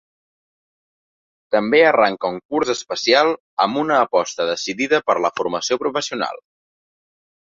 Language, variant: Catalan, Central